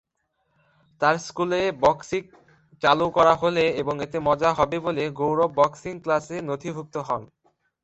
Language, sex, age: Bengali, male, 19-29